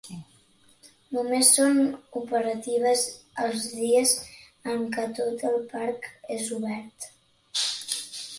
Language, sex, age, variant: Catalan, female, 30-39, Central